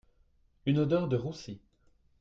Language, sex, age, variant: French, male, 30-39, Français de métropole